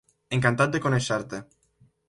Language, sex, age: Catalan, male, under 19